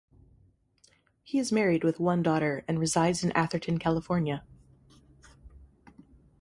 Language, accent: English, United States English